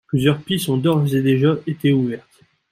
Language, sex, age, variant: French, male, 19-29, Français de métropole